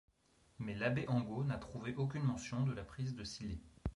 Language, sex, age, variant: French, male, 30-39, Français de métropole